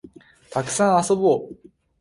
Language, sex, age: Japanese, male, under 19